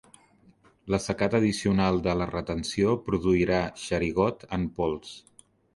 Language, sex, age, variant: Catalan, male, 40-49, Central